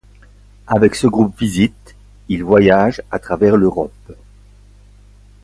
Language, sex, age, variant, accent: French, male, 60-69, Français d'Europe, Français de Belgique